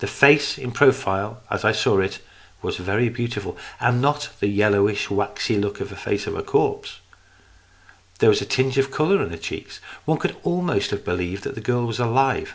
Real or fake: real